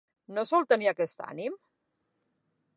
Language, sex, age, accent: Catalan, female, 40-49, central; nord-occidental